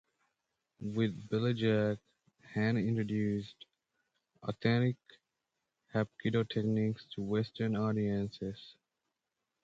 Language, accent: English, United States English